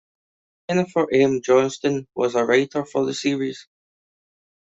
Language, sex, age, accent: English, male, 19-29, Scottish English